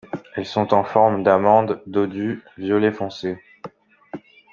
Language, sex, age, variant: French, male, 19-29, Français de métropole